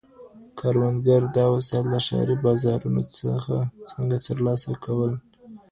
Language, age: Pashto, 19-29